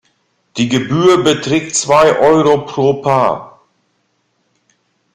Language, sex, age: German, male, 50-59